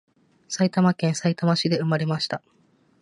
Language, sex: Japanese, female